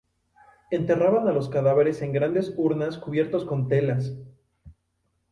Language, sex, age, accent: Spanish, male, 19-29, México